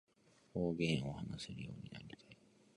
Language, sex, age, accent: Japanese, male, 19-29, 標準語